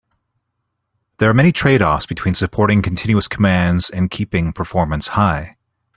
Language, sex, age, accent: English, male, 40-49, Canadian English